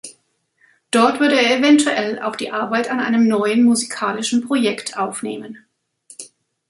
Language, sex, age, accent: German, female, 50-59, Deutschland Deutsch